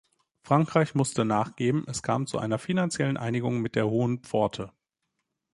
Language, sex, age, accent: German, male, 19-29, Deutschland Deutsch